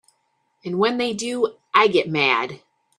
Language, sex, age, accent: English, female, 50-59, United States English